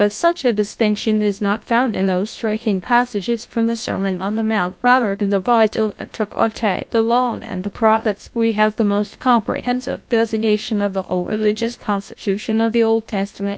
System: TTS, GlowTTS